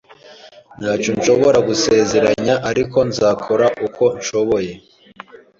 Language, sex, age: Kinyarwanda, male, 19-29